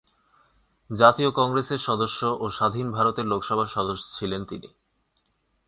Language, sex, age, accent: Bengali, male, 19-29, Bangladeshi